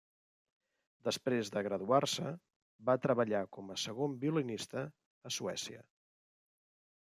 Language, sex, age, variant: Catalan, male, 50-59, Central